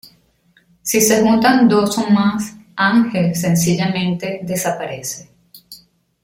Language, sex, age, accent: Spanish, female, 40-49, Caribe: Cuba, Venezuela, Puerto Rico, República Dominicana, Panamá, Colombia caribeña, México caribeño, Costa del golfo de México